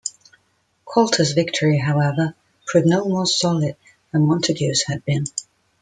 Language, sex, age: English, female, 50-59